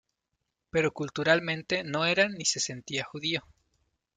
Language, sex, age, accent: Spanish, male, 30-39, México